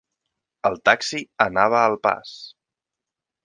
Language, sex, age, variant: Catalan, male, 30-39, Central